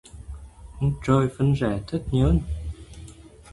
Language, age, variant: Vietnamese, 19-29, Hà Nội